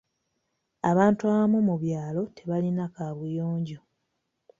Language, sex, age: Ganda, female, 19-29